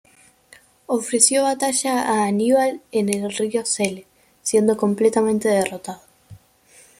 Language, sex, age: Spanish, female, under 19